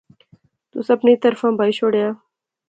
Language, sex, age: Pahari-Potwari, female, 19-29